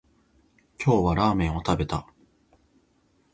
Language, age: Japanese, 19-29